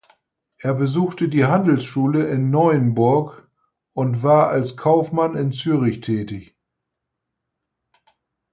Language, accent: German, Norddeutsch